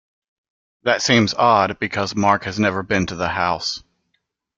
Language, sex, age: English, male, 40-49